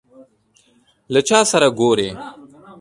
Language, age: Pashto, under 19